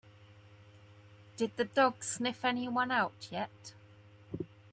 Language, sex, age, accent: English, female, 30-39, England English